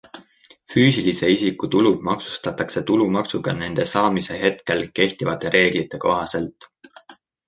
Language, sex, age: Estonian, male, 19-29